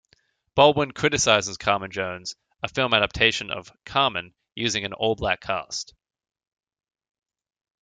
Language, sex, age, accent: English, male, 19-29, Australian English